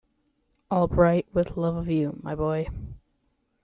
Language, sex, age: English, male, 19-29